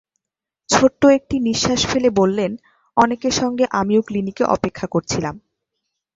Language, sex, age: Bengali, female, 19-29